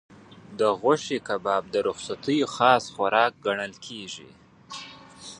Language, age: Pashto, 19-29